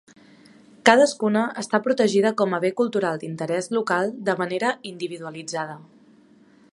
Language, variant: Catalan, Central